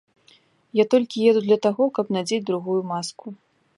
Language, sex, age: Belarusian, female, 19-29